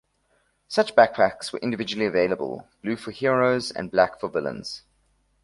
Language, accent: English, Southern African (South Africa, Zimbabwe, Namibia)